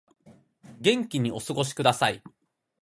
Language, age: Japanese, 19-29